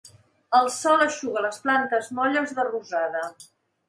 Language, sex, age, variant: Catalan, female, 60-69, Central